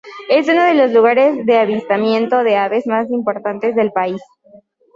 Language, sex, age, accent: Spanish, female, 19-29, México